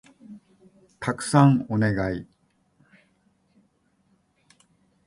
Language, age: Japanese, 60-69